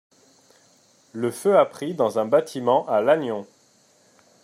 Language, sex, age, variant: French, male, 30-39, Français de métropole